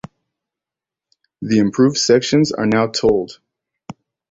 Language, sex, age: English, male, 19-29